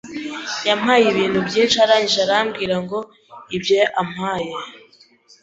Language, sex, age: Kinyarwanda, female, 19-29